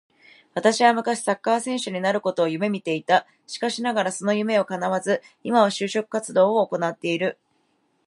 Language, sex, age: Japanese, female, 19-29